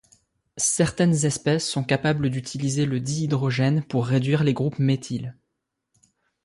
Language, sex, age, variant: French, male, 19-29, Français de métropole